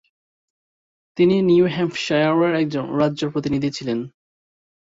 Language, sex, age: Bengali, male, 19-29